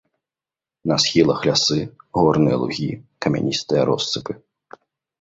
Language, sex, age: Belarusian, male, 19-29